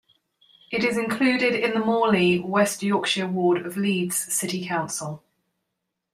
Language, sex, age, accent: English, female, 40-49, England English